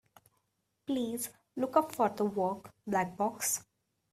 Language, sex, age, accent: English, female, 19-29, India and South Asia (India, Pakistan, Sri Lanka)